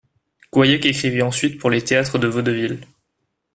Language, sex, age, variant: French, male, 19-29, Français de métropole